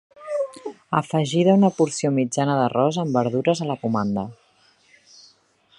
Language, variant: Catalan, Central